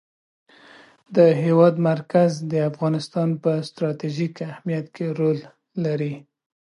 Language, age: Pashto, 19-29